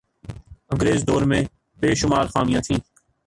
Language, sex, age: Urdu, male, 19-29